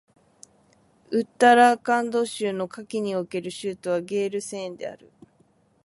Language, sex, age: Japanese, female, 19-29